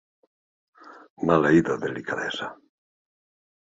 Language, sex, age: Catalan, male, 60-69